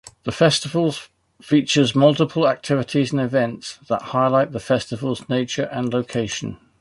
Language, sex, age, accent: English, male, 60-69, England English